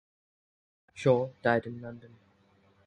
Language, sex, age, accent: English, male, 19-29, England English